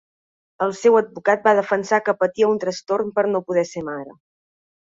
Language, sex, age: Catalan, female, 30-39